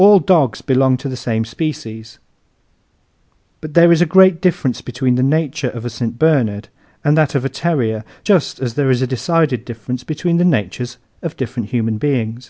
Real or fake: real